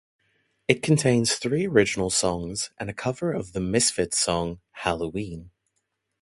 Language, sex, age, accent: English, male, 19-29, Southern African (South Africa, Zimbabwe, Namibia)